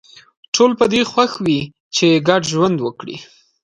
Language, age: Pashto, 19-29